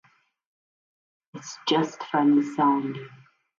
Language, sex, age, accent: English, female, 30-39, England English